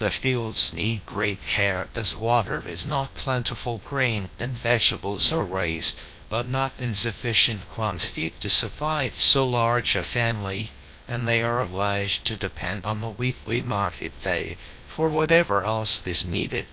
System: TTS, GlowTTS